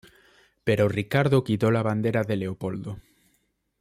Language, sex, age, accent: Spanish, male, under 19, España: Norte peninsular (Asturias, Castilla y León, Cantabria, País Vasco, Navarra, Aragón, La Rioja, Guadalajara, Cuenca)